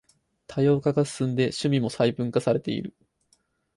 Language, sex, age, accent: Japanese, male, 19-29, 標準語